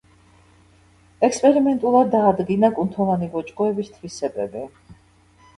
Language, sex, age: Georgian, female, 50-59